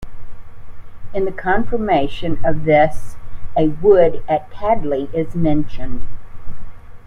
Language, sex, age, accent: English, female, 70-79, United States English